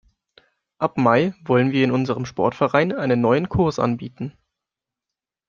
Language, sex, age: German, male, under 19